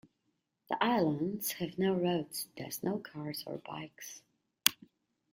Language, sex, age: English, female, 40-49